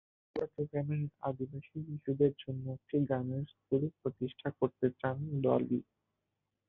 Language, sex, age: Bengali, male, 19-29